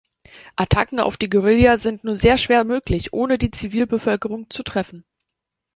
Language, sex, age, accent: German, female, 30-39, Deutschland Deutsch